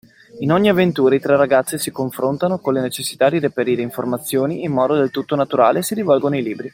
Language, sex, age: Italian, male, 30-39